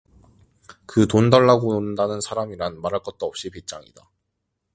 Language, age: Korean, 19-29